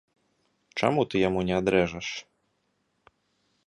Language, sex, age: Belarusian, male, 30-39